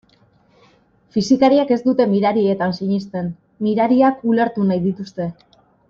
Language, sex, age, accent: Basque, female, 30-39, Mendebalekoa (Araba, Bizkaia, Gipuzkoako mendebaleko herri batzuk)